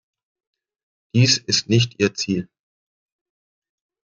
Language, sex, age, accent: German, male, 40-49, Deutschland Deutsch